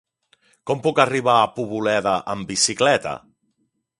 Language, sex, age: Catalan, male, 40-49